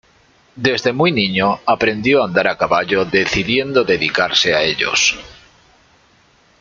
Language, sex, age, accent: Spanish, male, 30-39, España: Centro-Sur peninsular (Madrid, Toledo, Castilla-La Mancha)